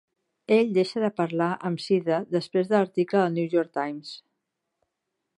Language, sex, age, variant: Catalan, female, 40-49, Central